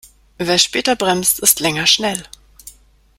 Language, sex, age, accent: German, female, 30-39, Deutschland Deutsch